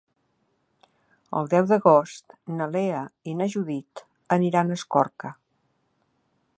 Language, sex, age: Catalan, female, 60-69